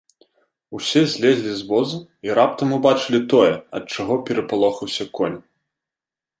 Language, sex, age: Belarusian, male, 19-29